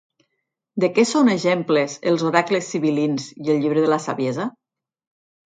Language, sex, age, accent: Catalan, female, 40-49, Tortosí